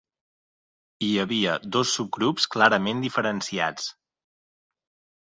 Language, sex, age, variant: Catalan, male, 30-39, Central